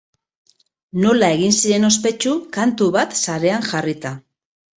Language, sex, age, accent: Basque, female, 40-49, Mendebalekoa (Araba, Bizkaia, Gipuzkoako mendebaleko herri batzuk)